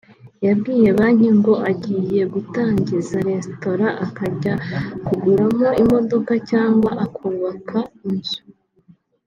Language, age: Kinyarwanda, 19-29